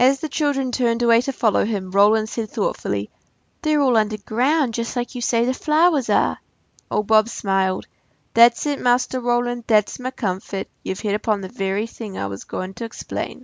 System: none